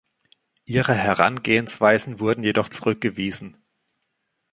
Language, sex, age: German, male, 30-39